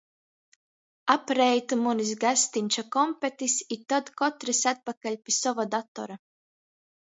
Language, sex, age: Latgalian, female, 19-29